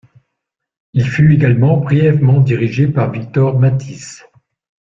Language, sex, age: French, male, 60-69